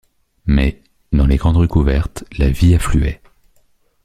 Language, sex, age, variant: French, male, 30-39, Français de métropole